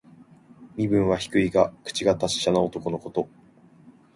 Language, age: Japanese, under 19